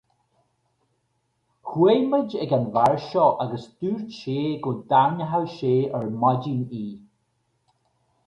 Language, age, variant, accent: Irish, 50-59, Gaeilge Uladh, Cainteoir dúchais, Gaeltacht